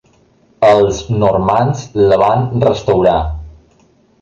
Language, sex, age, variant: Catalan, male, 19-29, Balear